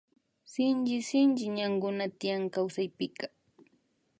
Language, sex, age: Imbabura Highland Quichua, female, 30-39